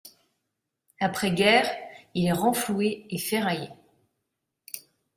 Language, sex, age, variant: French, female, 30-39, Français de métropole